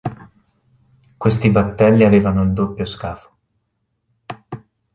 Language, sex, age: Italian, male, 19-29